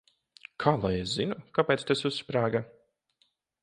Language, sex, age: Latvian, male, 19-29